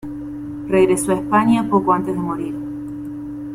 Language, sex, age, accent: Spanish, female, 30-39, Rioplatense: Argentina, Uruguay, este de Bolivia, Paraguay